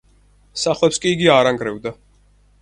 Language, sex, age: Georgian, male, 19-29